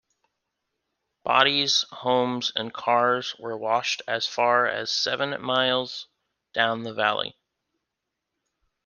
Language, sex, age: English, male, 19-29